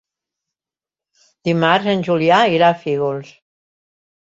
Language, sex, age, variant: Catalan, female, 70-79, Central